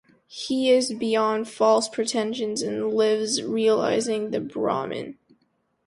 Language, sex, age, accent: English, female, under 19, United States English